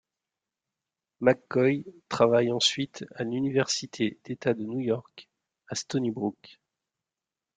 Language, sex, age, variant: French, male, 40-49, Français de métropole